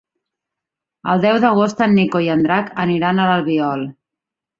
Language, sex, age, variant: Catalan, female, 40-49, Central